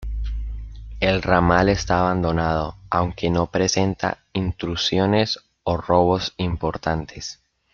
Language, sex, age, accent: Spanish, male, 19-29, Andino-Pacífico: Colombia, Perú, Ecuador, oeste de Bolivia y Venezuela andina